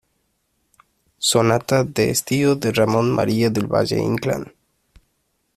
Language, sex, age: Spanish, male, 19-29